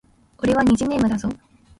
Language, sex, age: Japanese, female, 19-29